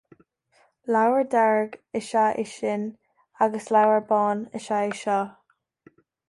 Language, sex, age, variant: Irish, female, 19-29, Gaeilge na Mumhan